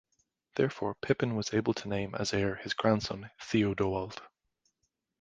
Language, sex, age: English, male, 30-39